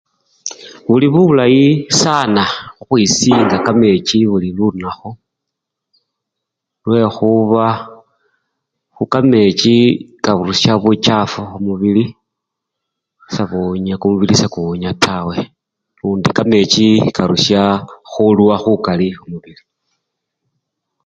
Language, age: Luyia, 50-59